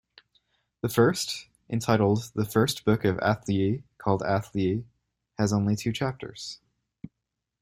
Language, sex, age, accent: English, male, 19-29, United States English